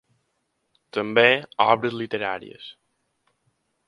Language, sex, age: Catalan, male, under 19